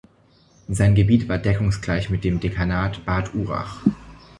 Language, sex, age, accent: German, male, 19-29, Deutschland Deutsch